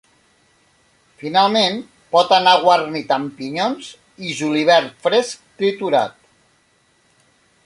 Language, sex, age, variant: Catalan, male, 40-49, Nord-Occidental